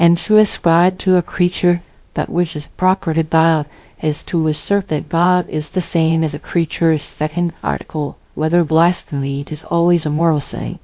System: TTS, VITS